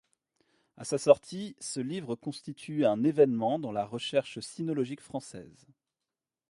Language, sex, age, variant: French, male, 30-39, Français de métropole